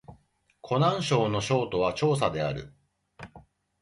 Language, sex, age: Japanese, male, 40-49